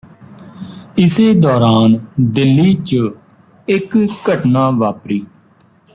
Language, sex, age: Punjabi, male, 30-39